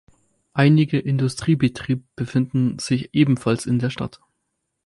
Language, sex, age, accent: German, male, 19-29, Deutschland Deutsch